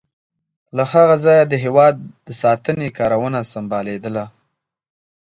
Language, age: Pashto, 19-29